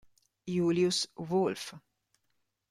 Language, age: Italian, 50-59